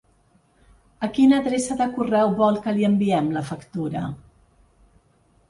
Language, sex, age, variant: Catalan, female, 60-69, Central